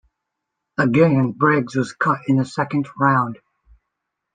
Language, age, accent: English, 30-39, United States English